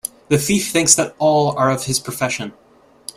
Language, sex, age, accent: English, male, 19-29, United States English